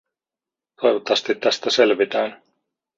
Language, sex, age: Finnish, male, 40-49